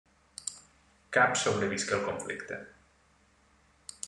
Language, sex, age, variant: Catalan, male, 19-29, Nord-Occidental